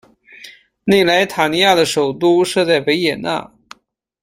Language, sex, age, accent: Chinese, male, 30-39, 出生地：黑龙江省